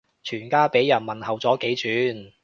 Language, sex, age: Cantonese, male, 19-29